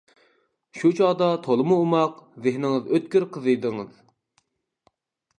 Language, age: Uyghur, 30-39